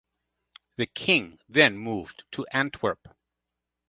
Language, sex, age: English, male, 50-59